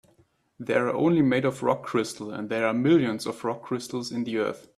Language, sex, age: English, male, 19-29